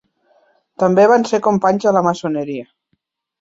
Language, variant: Catalan, Nord-Occidental